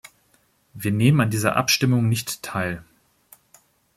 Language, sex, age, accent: German, male, 30-39, Deutschland Deutsch